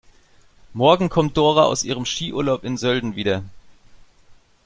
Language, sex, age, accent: German, male, 40-49, Deutschland Deutsch